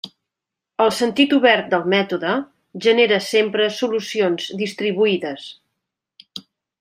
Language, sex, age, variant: Catalan, female, 50-59, Central